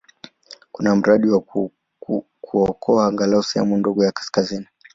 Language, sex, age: Swahili, male, 19-29